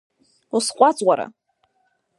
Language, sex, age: Abkhazian, female, 19-29